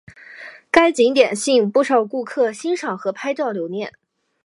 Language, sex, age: Chinese, female, 19-29